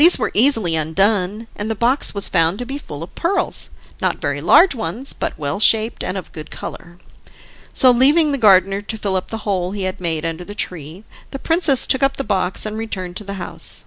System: none